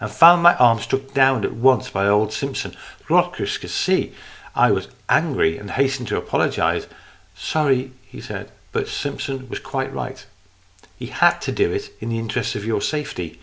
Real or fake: real